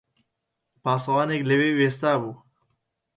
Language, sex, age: Central Kurdish, male, 19-29